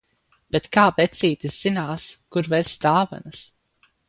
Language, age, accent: Latvian, under 19, Vidzemes